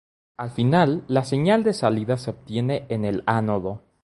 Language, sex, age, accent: Spanish, male, 19-29, México